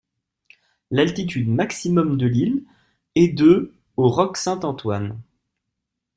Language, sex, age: French, male, 19-29